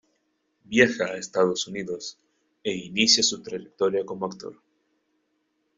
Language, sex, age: Spanish, male, 19-29